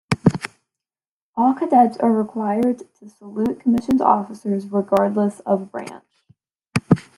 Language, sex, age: English, female, under 19